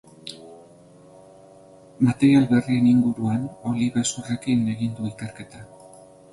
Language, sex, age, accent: Basque, male, 50-59, Mendebalekoa (Araba, Bizkaia, Gipuzkoako mendebaleko herri batzuk)